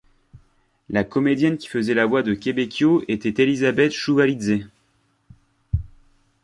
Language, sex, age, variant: French, male, 30-39, Français de métropole